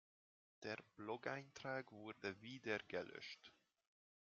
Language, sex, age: German, male, 30-39